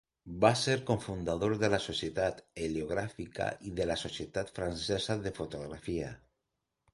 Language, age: Catalan, 40-49